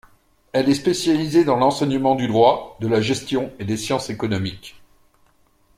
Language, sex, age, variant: French, male, 40-49, Français de métropole